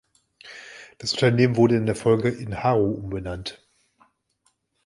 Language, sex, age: German, male, 40-49